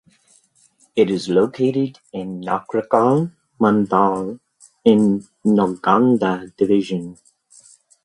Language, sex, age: English, male, 30-39